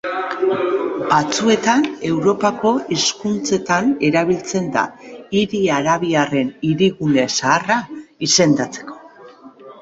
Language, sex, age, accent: Basque, female, 40-49, Mendebalekoa (Araba, Bizkaia, Gipuzkoako mendebaleko herri batzuk)